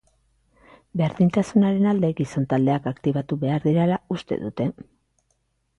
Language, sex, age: Basque, female, 40-49